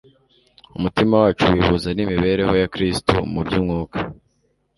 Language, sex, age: Kinyarwanda, male, 19-29